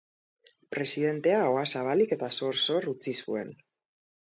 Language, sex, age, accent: Basque, female, 30-39, Mendebalekoa (Araba, Bizkaia, Gipuzkoako mendebaleko herri batzuk)